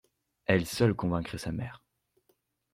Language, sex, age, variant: French, male, under 19, Français de métropole